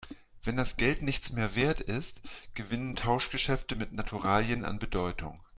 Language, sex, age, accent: German, male, 40-49, Deutschland Deutsch